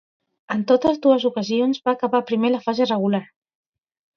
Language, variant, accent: Catalan, Central, central